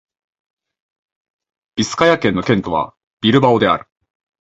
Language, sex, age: Japanese, male, 19-29